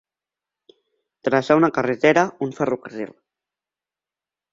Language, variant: Catalan, Central